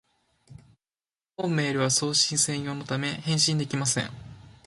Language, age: Japanese, 19-29